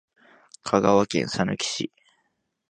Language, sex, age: Japanese, male, 19-29